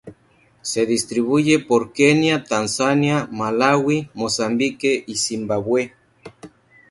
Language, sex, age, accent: Spanish, male, 30-39, México